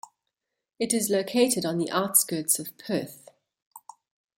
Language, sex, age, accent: English, female, 40-49, Southern African (South Africa, Zimbabwe, Namibia)